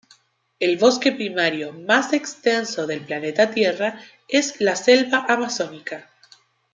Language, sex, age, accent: Spanish, female, 19-29, Chileno: Chile, Cuyo